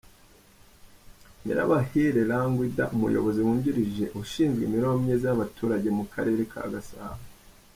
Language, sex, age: Kinyarwanda, male, 30-39